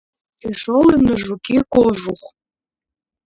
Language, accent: Russian, Русский